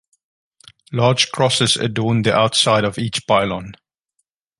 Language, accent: English, Southern African (South Africa, Zimbabwe, Namibia)